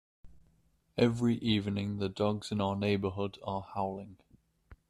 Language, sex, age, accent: English, male, 19-29, England English